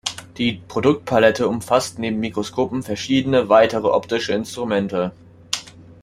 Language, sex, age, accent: German, male, under 19, Deutschland Deutsch